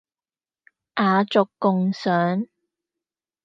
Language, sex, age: Cantonese, female, 19-29